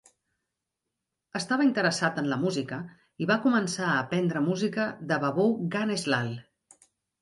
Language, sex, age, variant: Catalan, female, 50-59, Central